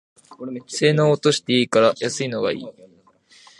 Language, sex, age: Japanese, male, 19-29